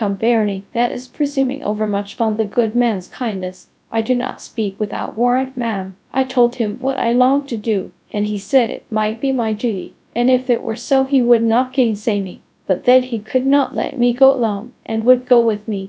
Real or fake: fake